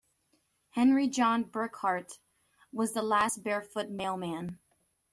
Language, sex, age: English, female, 19-29